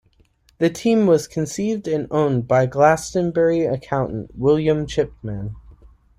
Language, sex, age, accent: English, male, 19-29, United States English